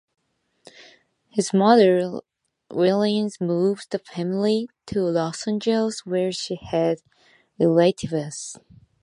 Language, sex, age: English, female, 19-29